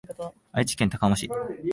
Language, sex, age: Japanese, male, 19-29